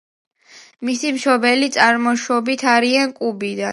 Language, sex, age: Georgian, female, under 19